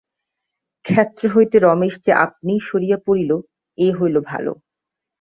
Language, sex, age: Bengali, female, 19-29